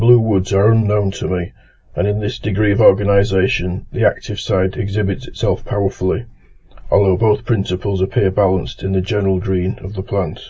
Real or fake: real